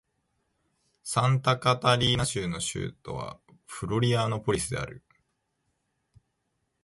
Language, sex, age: Japanese, male, 19-29